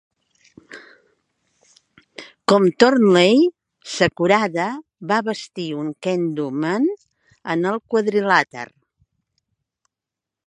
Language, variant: Catalan, Central